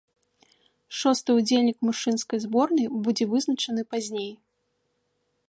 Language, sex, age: Belarusian, female, 19-29